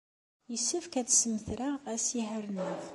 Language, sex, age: Kabyle, female, 30-39